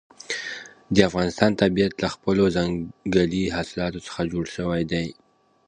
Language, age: Pashto, 19-29